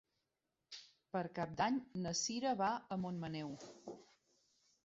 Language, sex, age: Catalan, female, 50-59